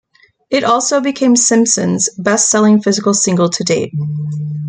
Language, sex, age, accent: English, female, 40-49, United States English